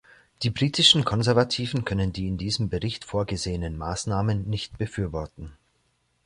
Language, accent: German, Österreichisches Deutsch